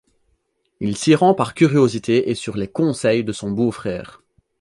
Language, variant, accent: French, Français d'Europe, Français de Belgique